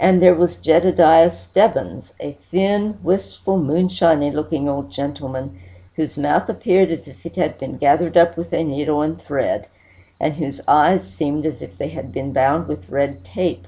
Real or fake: real